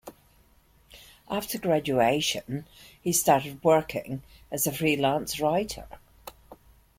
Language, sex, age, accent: English, female, 60-69, Scottish English